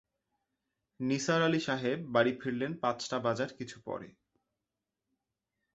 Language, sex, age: Bengali, male, 19-29